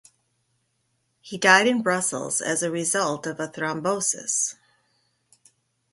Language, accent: English, United States English